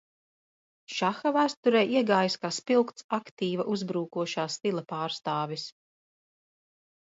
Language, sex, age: Latvian, female, 40-49